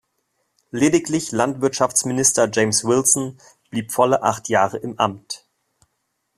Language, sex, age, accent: German, male, 30-39, Deutschland Deutsch